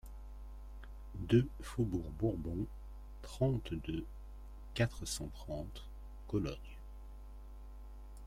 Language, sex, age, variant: French, male, 40-49, Français de métropole